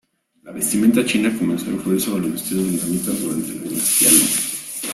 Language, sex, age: Spanish, male, 40-49